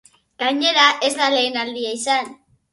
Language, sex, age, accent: Basque, female, 40-49, Erdialdekoa edo Nafarra (Gipuzkoa, Nafarroa)